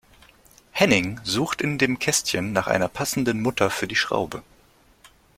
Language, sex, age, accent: German, male, 19-29, Deutschland Deutsch